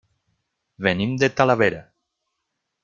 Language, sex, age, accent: Catalan, male, 40-49, valencià